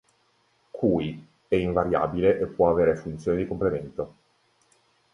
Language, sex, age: Italian, male, 30-39